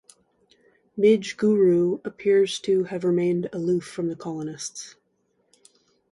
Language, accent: English, United States English